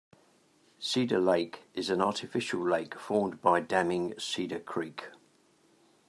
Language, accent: English, England English